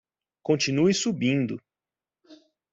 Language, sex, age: Portuguese, male, 30-39